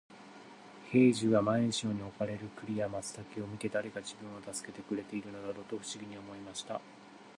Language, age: Japanese, 30-39